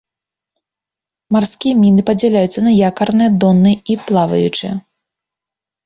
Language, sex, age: Belarusian, female, 30-39